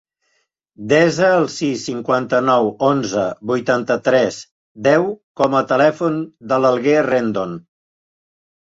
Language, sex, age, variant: Catalan, male, 70-79, Central